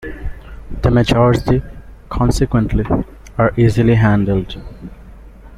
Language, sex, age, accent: English, male, 19-29, India and South Asia (India, Pakistan, Sri Lanka)